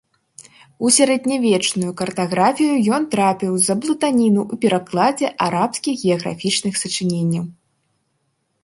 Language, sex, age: Belarusian, female, 19-29